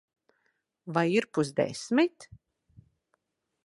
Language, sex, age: Latvian, female, 40-49